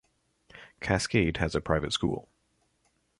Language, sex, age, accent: English, male, 30-39, United States English